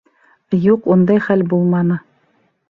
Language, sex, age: Bashkir, female, 40-49